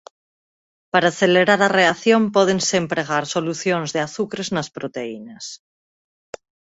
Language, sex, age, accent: Galician, female, 30-39, Atlántico (seseo e gheada)